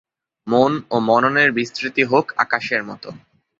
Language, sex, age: Bengali, male, 19-29